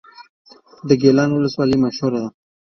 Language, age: Pashto, 19-29